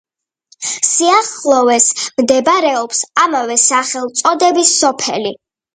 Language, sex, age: Georgian, female, under 19